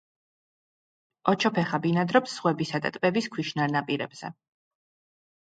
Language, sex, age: Georgian, female, 40-49